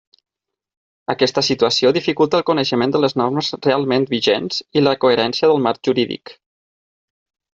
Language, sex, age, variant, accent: Catalan, male, 30-39, Valencià meridional, central; valencià